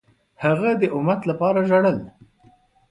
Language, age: Pashto, 30-39